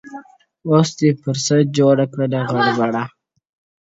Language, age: Pashto, 19-29